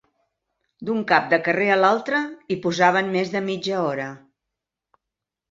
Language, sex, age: Catalan, female, 60-69